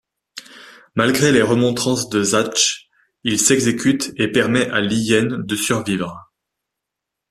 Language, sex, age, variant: French, male, 19-29, Français de métropole